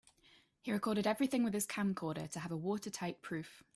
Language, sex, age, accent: English, female, 19-29, England English